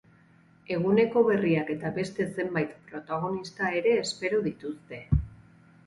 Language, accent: Basque, Erdialdekoa edo Nafarra (Gipuzkoa, Nafarroa)